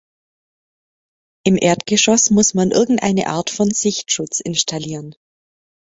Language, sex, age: German, female, 30-39